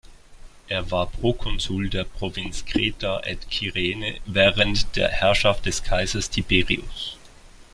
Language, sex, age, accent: German, male, 30-39, Schweizerdeutsch